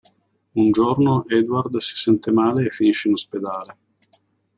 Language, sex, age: Italian, male, 40-49